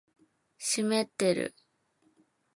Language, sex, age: Japanese, female, 19-29